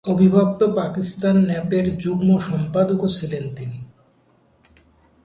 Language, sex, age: Bengali, male, 19-29